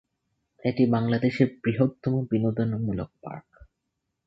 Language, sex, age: Bengali, male, 19-29